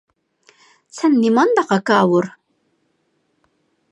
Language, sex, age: Uyghur, female, 40-49